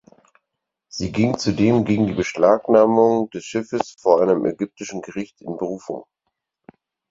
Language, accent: German, Deutschland Deutsch